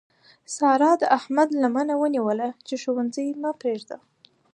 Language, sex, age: Pashto, female, 19-29